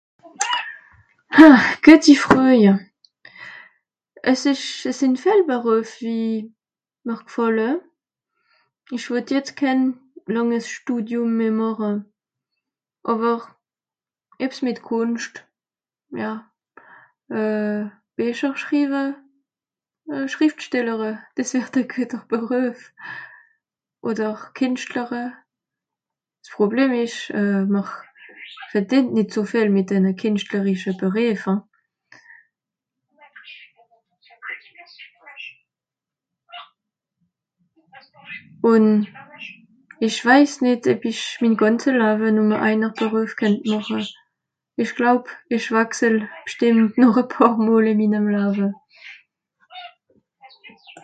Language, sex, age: Swiss German, female, 30-39